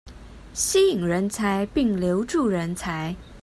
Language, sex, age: Chinese, female, 30-39